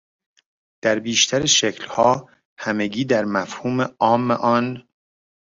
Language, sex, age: Persian, male, 30-39